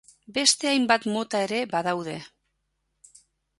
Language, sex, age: Basque, female, 40-49